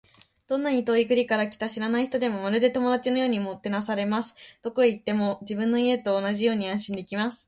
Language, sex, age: Japanese, female, 19-29